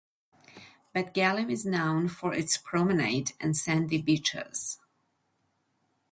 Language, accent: English, United States English